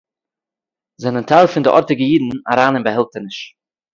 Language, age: Yiddish, 30-39